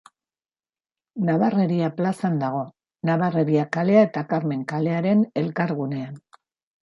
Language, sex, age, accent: Basque, female, 60-69, Erdialdekoa edo Nafarra (Gipuzkoa, Nafarroa)